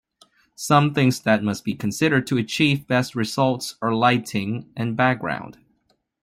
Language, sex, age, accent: English, male, 19-29, United States English